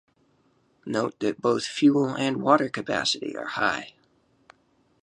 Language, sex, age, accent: English, male, under 19, United States English